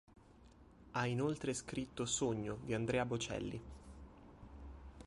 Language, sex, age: Italian, male, 19-29